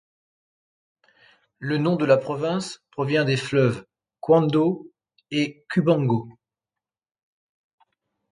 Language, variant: French, Français de métropole